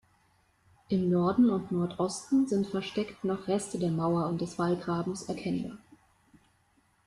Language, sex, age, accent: German, female, 19-29, Deutschland Deutsch